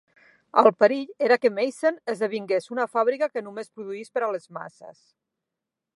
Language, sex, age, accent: Catalan, female, 40-49, central; nord-occidental